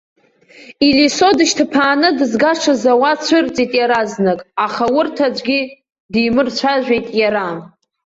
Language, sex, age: Abkhazian, female, under 19